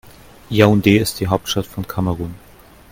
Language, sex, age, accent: German, male, 40-49, Deutschland Deutsch